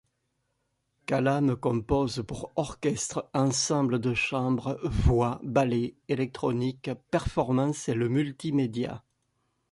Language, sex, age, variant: French, male, 50-59, Français de métropole